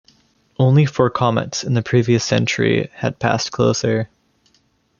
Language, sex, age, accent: English, male, 19-29, Canadian English